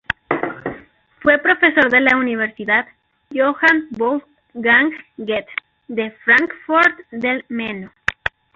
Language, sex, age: Spanish, female, 50-59